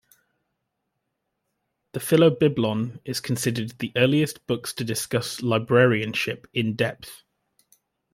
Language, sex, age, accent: English, male, 19-29, England English